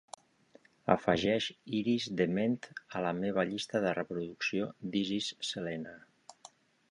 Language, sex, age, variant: Catalan, male, 50-59, Central